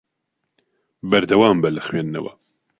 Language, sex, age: Central Kurdish, male, 30-39